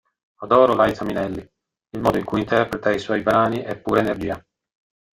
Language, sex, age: Italian, male, 50-59